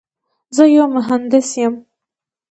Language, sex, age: Pashto, female, under 19